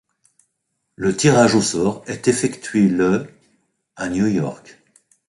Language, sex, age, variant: French, male, 60-69, Français de métropole